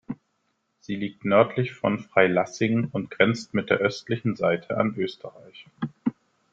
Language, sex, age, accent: German, male, 30-39, Deutschland Deutsch